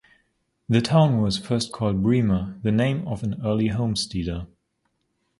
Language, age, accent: English, 19-29, United States English